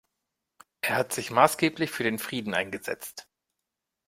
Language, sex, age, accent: German, male, 30-39, Deutschland Deutsch